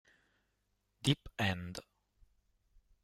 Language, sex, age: Italian, male, 19-29